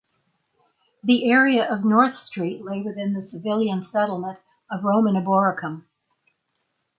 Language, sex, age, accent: English, female, 80-89, United States English